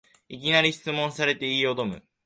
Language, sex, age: Japanese, male, under 19